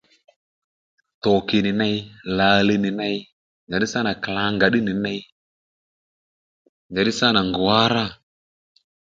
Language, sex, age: Lendu, male, 30-39